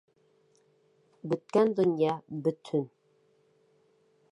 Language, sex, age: Bashkir, female, 30-39